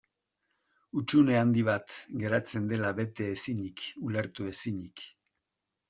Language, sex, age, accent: Basque, male, 60-69, Mendebalekoa (Araba, Bizkaia, Gipuzkoako mendebaleko herri batzuk)